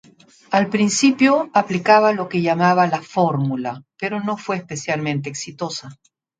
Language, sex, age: Spanish, female, 60-69